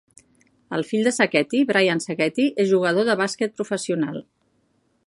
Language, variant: Catalan, Central